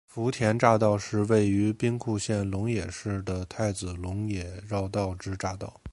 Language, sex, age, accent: Chinese, male, 19-29, 出生地：北京市